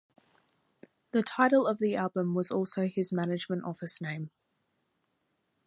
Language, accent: English, Australian English